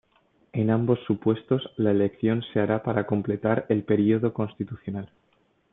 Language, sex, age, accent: Spanish, male, 19-29, España: Centro-Sur peninsular (Madrid, Toledo, Castilla-La Mancha)